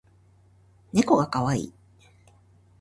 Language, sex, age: Japanese, female, 40-49